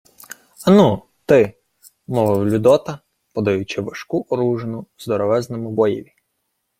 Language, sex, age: Ukrainian, male, 19-29